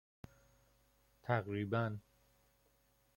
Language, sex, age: Persian, male, 30-39